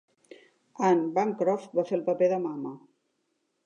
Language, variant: Catalan, Central